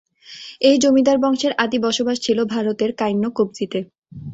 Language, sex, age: Bengali, female, 19-29